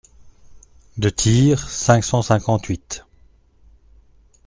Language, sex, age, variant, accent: French, male, 40-49, Français d'Europe, Français de Belgique